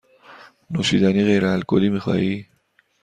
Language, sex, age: Persian, male, 30-39